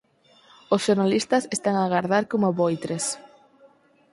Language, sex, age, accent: Galician, female, 19-29, Neofalante